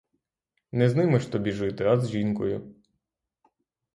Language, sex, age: Ukrainian, male, 30-39